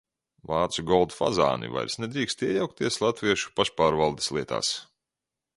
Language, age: Latvian, 30-39